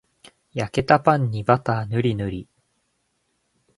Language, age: Japanese, 19-29